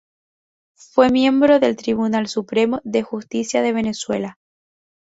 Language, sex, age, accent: Spanish, female, 19-29, España: Islas Canarias